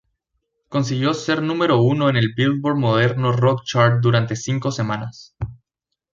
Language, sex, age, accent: Spanish, male, 19-29, América central